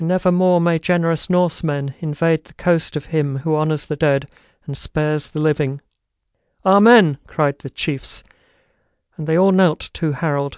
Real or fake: real